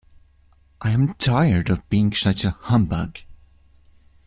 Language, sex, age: English, male, 19-29